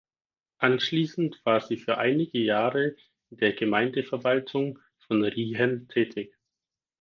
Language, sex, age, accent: German, male, 19-29, Deutschland Deutsch